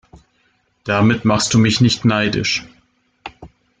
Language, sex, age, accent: German, male, 30-39, Deutschland Deutsch